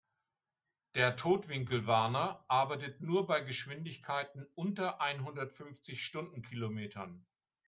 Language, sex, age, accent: German, male, 60-69, Deutschland Deutsch